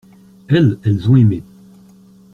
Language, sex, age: French, male, 60-69